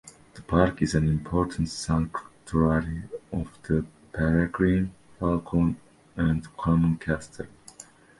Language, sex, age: English, male, 19-29